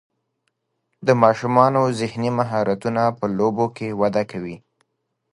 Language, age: Pashto, 30-39